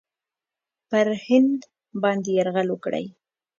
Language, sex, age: Pashto, female, 19-29